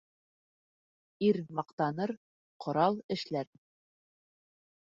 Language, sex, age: Bashkir, female, 30-39